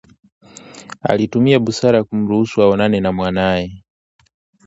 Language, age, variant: Swahili, 19-29, Kiswahili cha Bara ya Tanzania